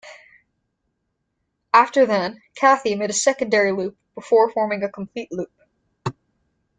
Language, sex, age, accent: English, female, under 19, United States English